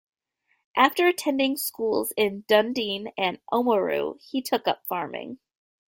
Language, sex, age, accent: English, female, 19-29, United States English